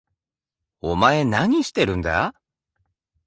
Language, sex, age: Japanese, male, 30-39